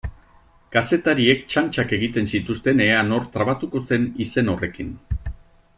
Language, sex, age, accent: Basque, male, 50-59, Mendebalekoa (Araba, Bizkaia, Gipuzkoako mendebaleko herri batzuk)